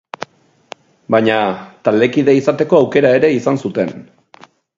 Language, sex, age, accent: Basque, male, 40-49, Erdialdekoa edo Nafarra (Gipuzkoa, Nafarroa)